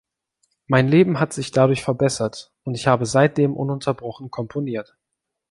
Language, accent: German, Deutschland Deutsch